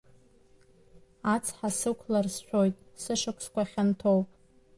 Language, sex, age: Abkhazian, female, under 19